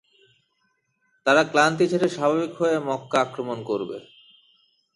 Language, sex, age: Bengali, male, 19-29